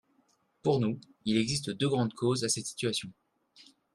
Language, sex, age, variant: French, male, 19-29, Français de métropole